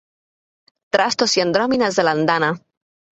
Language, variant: Catalan, Balear